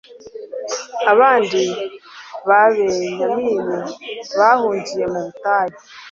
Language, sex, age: Kinyarwanda, female, 40-49